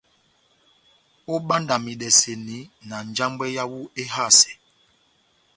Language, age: Batanga, 40-49